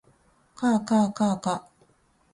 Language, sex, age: Japanese, female, 40-49